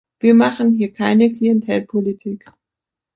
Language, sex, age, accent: German, female, 19-29, Deutschland Deutsch